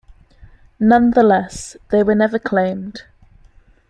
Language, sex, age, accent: English, female, 19-29, England English